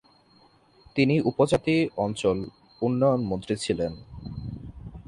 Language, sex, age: Bengali, male, 19-29